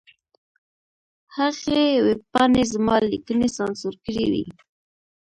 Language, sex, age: Pashto, female, 19-29